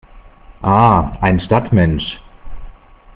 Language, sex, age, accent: German, male, 30-39, Deutschland Deutsch